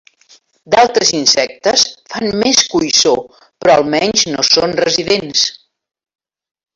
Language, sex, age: Catalan, female, 70-79